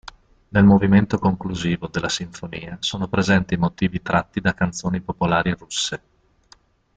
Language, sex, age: Italian, male, 40-49